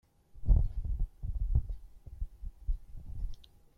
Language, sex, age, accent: English, female, 60-69, Australian English